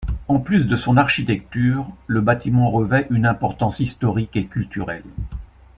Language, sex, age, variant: French, male, 60-69, Français de métropole